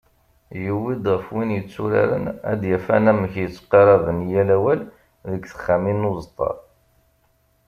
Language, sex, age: Kabyle, male, 40-49